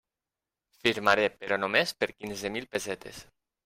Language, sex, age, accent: Catalan, male, 40-49, valencià